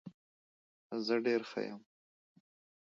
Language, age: Pashto, 30-39